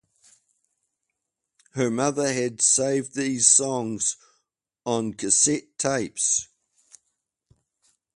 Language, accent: English, New Zealand English